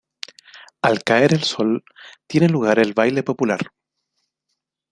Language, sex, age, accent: Spanish, male, 40-49, Chileno: Chile, Cuyo